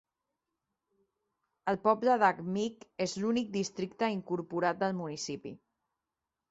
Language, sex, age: Catalan, female, 30-39